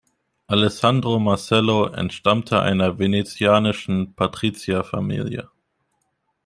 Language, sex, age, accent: German, male, 19-29, Deutschland Deutsch